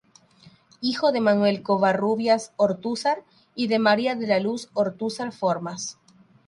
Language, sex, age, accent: Spanish, female, 19-29, Rioplatense: Argentina, Uruguay, este de Bolivia, Paraguay